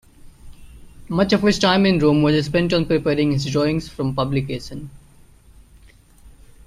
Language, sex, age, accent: English, male, 19-29, India and South Asia (India, Pakistan, Sri Lanka)